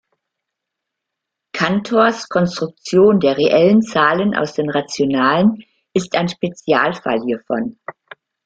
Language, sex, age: German, female, 60-69